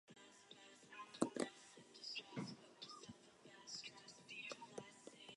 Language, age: English, under 19